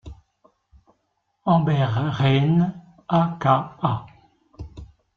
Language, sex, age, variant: French, male, 60-69, Français de métropole